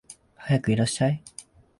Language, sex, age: Japanese, male, 19-29